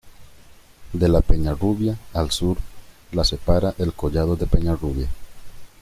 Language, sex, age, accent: Spanish, male, 19-29, América central